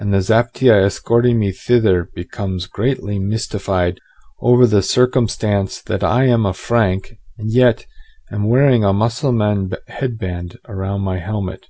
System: none